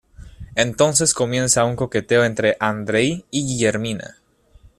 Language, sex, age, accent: Spanish, male, 19-29, Caribe: Cuba, Venezuela, Puerto Rico, República Dominicana, Panamá, Colombia caribeña, México caribeño, Costa del golfo de México